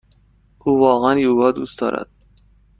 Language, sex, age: Persian, male, 19-29